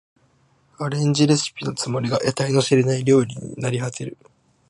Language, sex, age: Japanese, male, 19-29